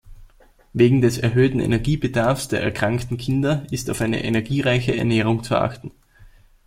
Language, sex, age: German, male, under 19